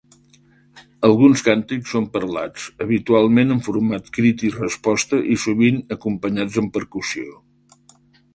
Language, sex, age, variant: Catalan, male, 70-79, Central